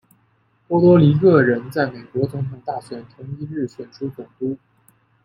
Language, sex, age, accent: Chinese, male, 19-29, 出生地：江苏省